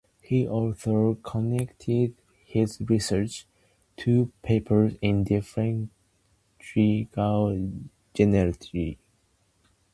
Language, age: English, under 19